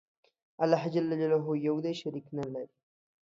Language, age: Pashto, 19-29